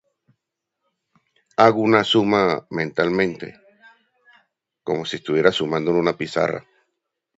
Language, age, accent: Spanish, under 19, Andino-Pacífico: Colombia, Perú, Ecuador, oeste de Bolivia y Venezuela andina